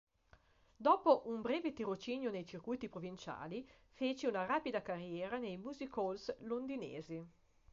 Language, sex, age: Italian, female, 50-59